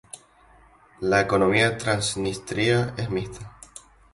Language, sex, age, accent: Spanish, male, 19-29, España: Islas Canarias